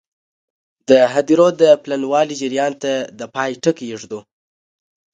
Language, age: Pashto, 19-29